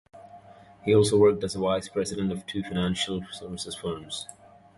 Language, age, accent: English, 19-29, England English